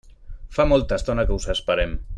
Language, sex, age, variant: Catalan, male, 40-49, Central